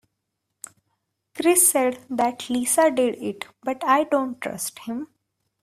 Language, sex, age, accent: English, female, 19-29, India and South Asia (India, Pakistan, Sri Lanka)